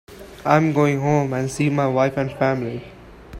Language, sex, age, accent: English, male, 19-29, India and South Asia (India, Pakistan, Sri Lanka)